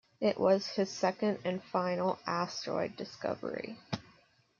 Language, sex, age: English, female, 19-29